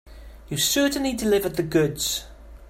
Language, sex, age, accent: English, male, 50-59, Welsh English